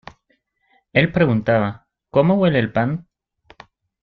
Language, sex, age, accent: Spanish, male, 19-29, México